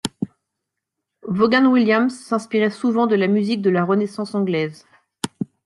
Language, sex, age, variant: French, female, 50-59, Français de métropole